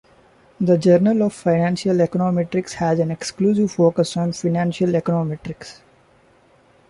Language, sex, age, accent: English, male, 19-29, India and South Asia (India, Pakistan, Sri Lanka)